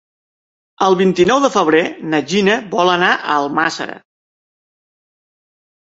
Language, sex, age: Catalan, female, 40-49